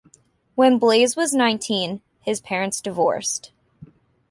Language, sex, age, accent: English, female, 19-29, United States English